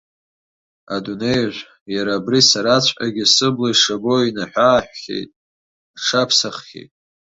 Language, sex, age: Abkhazian, male, under 19